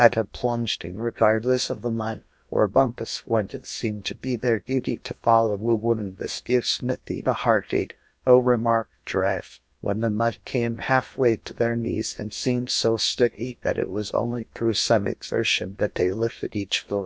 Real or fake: fake